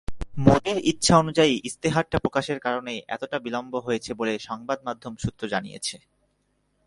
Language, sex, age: Bengali, male, 19-29